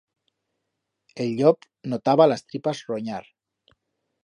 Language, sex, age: Aragonese, male, 40-49